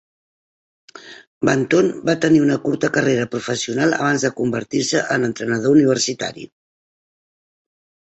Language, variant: Catalan, Central